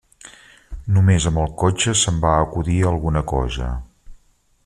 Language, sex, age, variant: Catalan, male, 50-59, Central